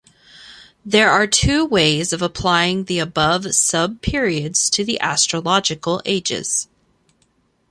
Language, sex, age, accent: English, female, 30-39, United States English